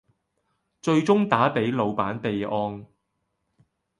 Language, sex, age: Cantonese, male, 30-39